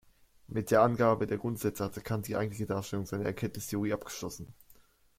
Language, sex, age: German, male, under 19